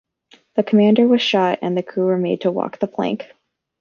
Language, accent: English, United States English